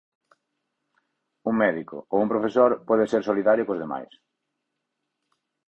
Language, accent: Galician, Central (gheada); Normativo (estándar)